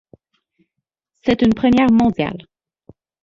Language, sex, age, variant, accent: French, female, 30-39, Français d'Amérique du Nord, Français du Canada